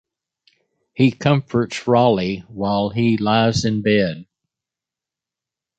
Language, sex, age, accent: English, male, 70-79, United States English